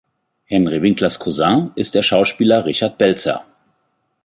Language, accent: German, Deutschland Deutsch